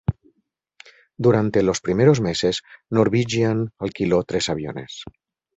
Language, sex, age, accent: Spanish, male, 40-49, España: Norte peninsular (Asturias, Castilla y León, Cantabria, País Vasco, Navarra, Aragón, La Rioja, Guadalajara, Cuenca)